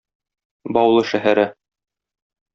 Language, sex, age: Tatar, male, 30-39